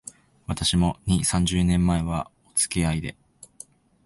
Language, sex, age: Japanese, male, 19-29